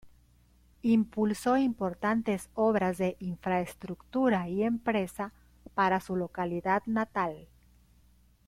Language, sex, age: Spanish, female, 40-49